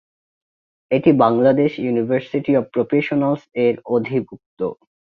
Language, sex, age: Bengali, male, 19-29